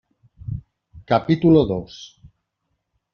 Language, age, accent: Spanish, 40-49, España: Norte peninsular (Asturias, Castilla y León, Cantabria, País Vasco, Navarra, Aragón, La Rioja, Guadalajara, Cuenca)